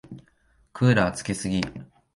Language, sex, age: Japanese, male, 19-29